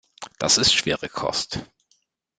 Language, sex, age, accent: German, male, 30-39, Deutschland Deutsch